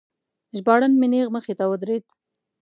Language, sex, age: Pashto, female, 19-29